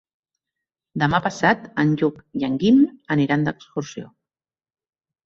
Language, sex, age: Catalan, female, 30-39